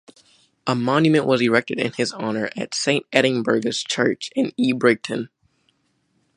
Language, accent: English, United States English